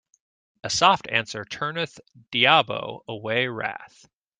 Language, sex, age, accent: English, male, 40-49, United States English